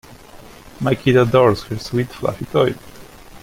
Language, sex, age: English, male, 19-29